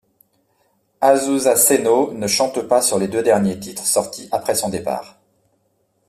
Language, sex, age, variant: French, male, 40-49, Français de métropole